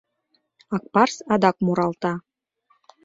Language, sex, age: Mari, female, 19-29